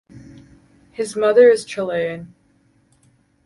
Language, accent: English, Canadian English